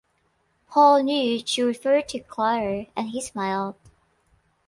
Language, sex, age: English, female, 19-29